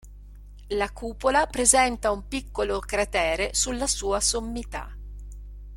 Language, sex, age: Italian, female, 50-59